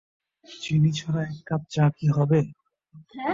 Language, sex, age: Bengali, male, 30-39